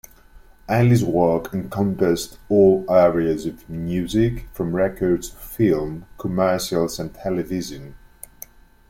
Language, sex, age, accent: English, male, 30-39, England English